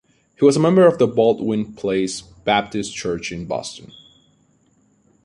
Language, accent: English, United States English